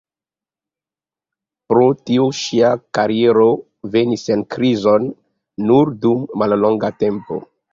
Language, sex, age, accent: Esperanto, male, 30-39, Internacia